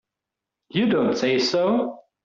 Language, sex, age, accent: English, male, 19-29, England English